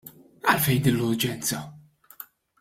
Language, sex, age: Maltese, male, 30-39